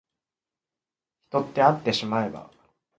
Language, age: Japanese, 19-29